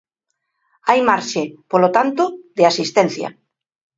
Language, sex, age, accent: Galician, female, 60-69, Normativo (estándar)